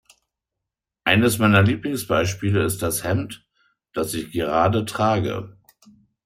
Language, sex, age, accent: German, male, 50-59, Deutschland Deutsch